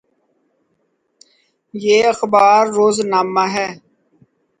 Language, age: Urdu, 40-49